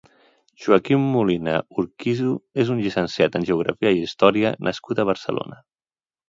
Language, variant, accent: Catalan, Central, central